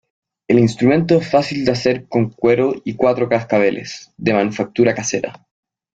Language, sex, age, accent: Spanish, male, 19-29, Chileno: Chile, Cuyo